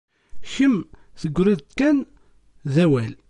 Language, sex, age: Kabyle, male, 30-39